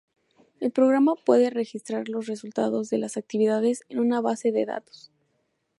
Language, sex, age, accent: Spanish, female, 19-29, México